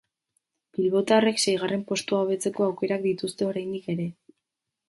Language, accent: Basque, Erdialdekoa edo Nafarra (Gipuzkoa, Nafarroa)